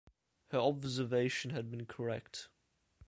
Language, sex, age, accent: English, male, 19-29, Australian English